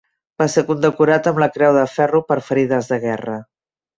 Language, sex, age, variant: Catalan, female, 50-59, Central